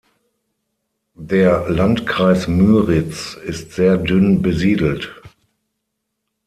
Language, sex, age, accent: German, male, 40-49, Deutschland Deutsch